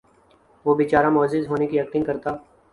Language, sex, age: Urdu, male, 19-29